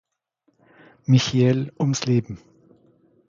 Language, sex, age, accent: German, male, 40-49, Deutschland Deutsch